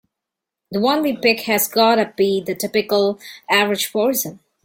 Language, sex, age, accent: English, female, 19-29, India and South Asia (India, Pakistan, Sri Lanka)